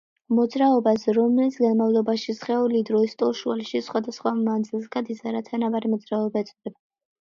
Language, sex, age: Georgian, female, under 19